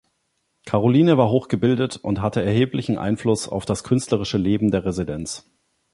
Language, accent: German, Deutschland Deutsch